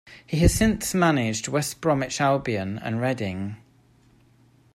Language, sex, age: English, male, 40-49